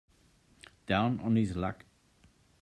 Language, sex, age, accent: English, male, 60-69, Southern African (South Africa, Zimbabwe, Namibia)